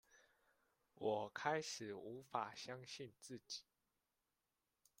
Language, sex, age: Chinese, male, 19-29